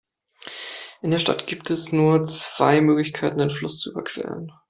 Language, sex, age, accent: German, male, 19-29, Deutschland Deutsch